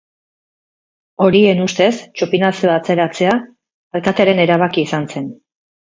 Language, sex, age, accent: Basque, female, 50-59, Erdialdekoa edo Nafarra (Gipuzkoa, Nafarroa)